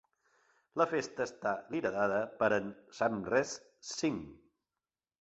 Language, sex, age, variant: Catalan, male, 60-69, Central